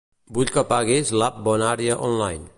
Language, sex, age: Catalan, male, 40-49